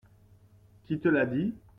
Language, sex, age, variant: French, male, 40-49, Français de métropole